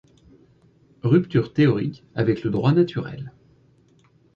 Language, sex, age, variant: French, male, 30-39, Français de métropole